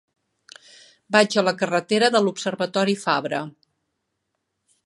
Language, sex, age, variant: Catalan, female, 60-69, Central